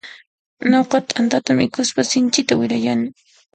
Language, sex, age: Puno Quechua, female, 19-29